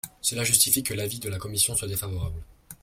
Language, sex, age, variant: French, male, under 19, Français de métropole